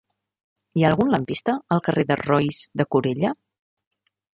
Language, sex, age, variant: Catalan, female, 30-39, Central